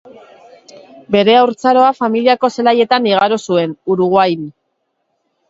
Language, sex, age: Basque, female, 40-49